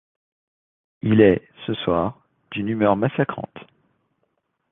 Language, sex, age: French, male, 30-39